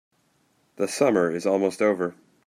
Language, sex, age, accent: English, male, 30-39, United States English